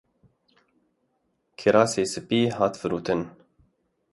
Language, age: Kurdish, 30-39